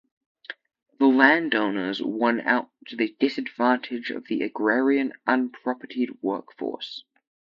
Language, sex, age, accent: English, female, under 19, United States English; Australian English